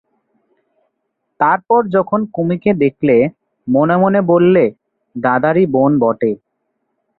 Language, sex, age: Bengali, male, 19-29